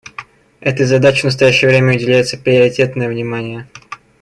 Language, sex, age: Russian, male, 19-29